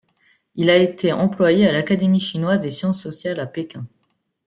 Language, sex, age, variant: French, female, 30-39, Français de métropole